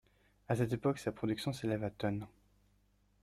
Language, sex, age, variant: French, male, under 19, Français de métropole